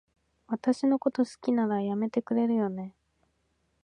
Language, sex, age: Japanese, female, 19-29